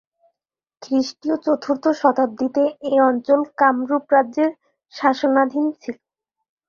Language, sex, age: Bengali, female, 19-29